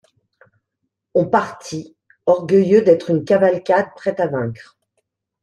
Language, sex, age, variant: French, female, 50-59, Français de métropole